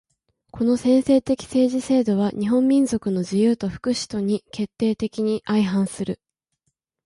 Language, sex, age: Japanese, female, 19-29